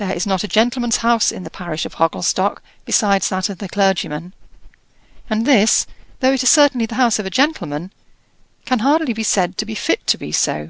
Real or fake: real